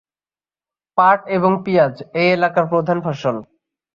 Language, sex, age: Bengali, male, 19-29